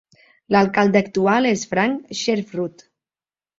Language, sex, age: Catalan, female, 40-49